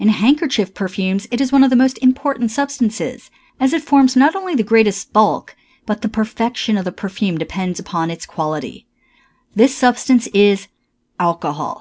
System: none